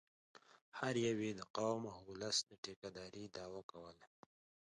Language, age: Pashto, 19-29